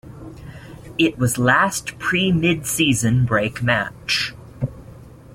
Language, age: English, 19-29